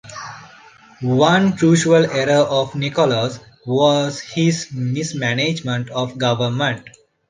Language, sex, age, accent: English, male, 30-39, India and South Asia (India, Pakistan, Sri Lanka)